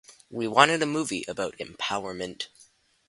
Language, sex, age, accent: English, male, under 19, Canadian English